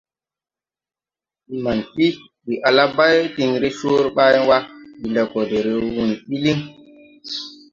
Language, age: Tupuri, 19-29